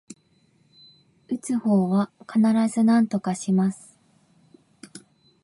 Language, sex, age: Japanese, female, 19-29